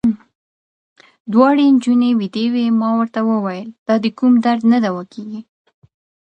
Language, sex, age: Pashto, female, 19-29